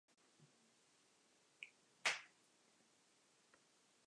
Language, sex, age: English, male, under 19